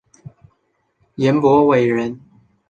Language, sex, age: Chinese, male, under 19